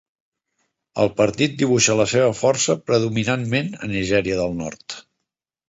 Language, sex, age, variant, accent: Catalan, male, 40-49, Central, central